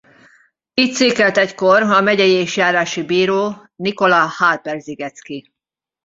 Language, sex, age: Hungarian, female, 40-49